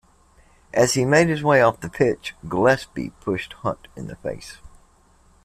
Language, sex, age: English, male, 50-59